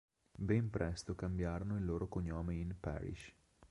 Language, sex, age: Italian, male, 19-29